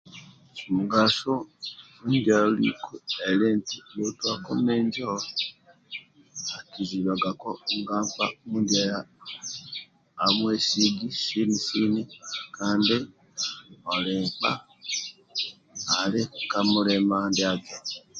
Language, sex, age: Amba (Uganda), male, 50-59